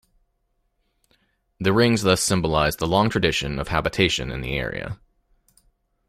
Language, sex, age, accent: English, male, 40-49, United States English